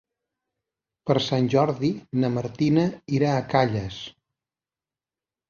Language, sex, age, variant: Catalan, male, 40-49, Central